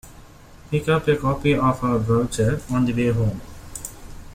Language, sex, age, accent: English, male, 30-39, India and South Asia (India, Pakistan, Sri Lanka)